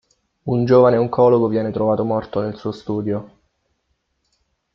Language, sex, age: Italian, male, 19-29